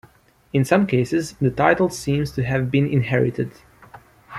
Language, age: English, 19-29